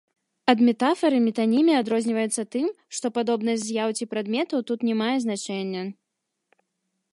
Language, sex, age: Belarusian, female, 19-29